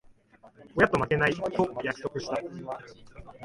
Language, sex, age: Japanese, male, 19-29